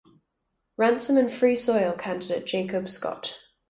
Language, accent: English, England English